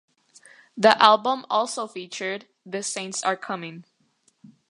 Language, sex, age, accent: English, female, under 19, United States English